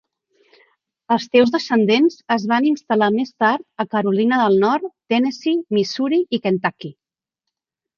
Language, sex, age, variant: Catalan, female, 40-49, Central